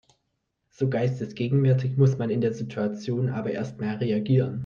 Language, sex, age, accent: German, male, under 19, Deutschland Deutsch